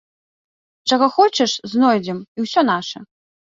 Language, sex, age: Belarusian, female, 30-39